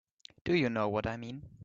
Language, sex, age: English, male, under 19